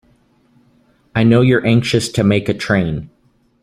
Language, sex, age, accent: English, male, 30-39, United States English